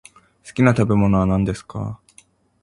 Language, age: Japanese, 19-29